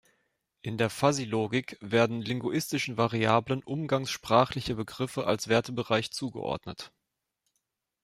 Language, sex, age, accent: German, male, 19-29, Deutschland Deutsch